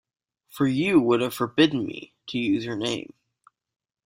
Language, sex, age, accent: English, male, under 19, United States English